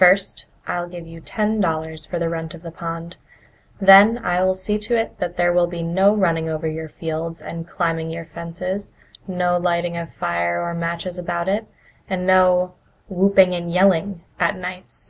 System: none